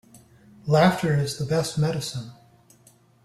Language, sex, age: English, male, 50-59